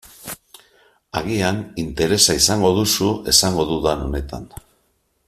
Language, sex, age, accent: Basque, male, 50-59, Mendebalekoa (Araba, Bizkaia, Gipuzkoako mendebaleko herri batzuk)